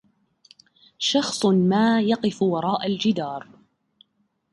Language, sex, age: Arabic, female, 30-39